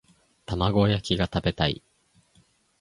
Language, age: Japanese, under 19